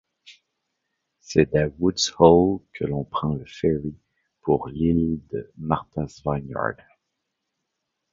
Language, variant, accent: French, Français d'Amérique du Nord, Français du Canada